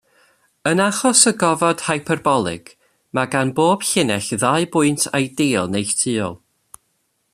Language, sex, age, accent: Welsh, male, 30-39, Y Deyrnas Unedig Cymraeg